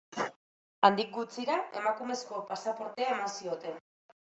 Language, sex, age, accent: Basque, female, 19-29, Mendebalekoa (Araba, Bizkaia, Gipuzkoako mendebaleko herri batzuk)